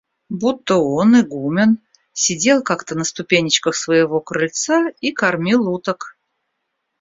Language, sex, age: Russian, female, 40-49